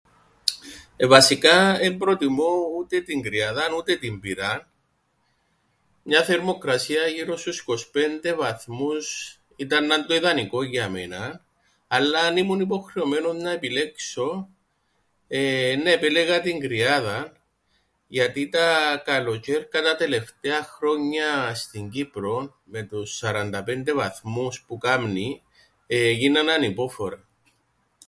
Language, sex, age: Greek, male, 40-49